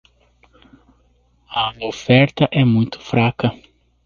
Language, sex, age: Portuguese, male, 30-39